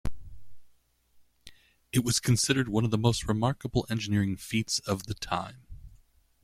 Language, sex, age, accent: English, male, 30-39, United States English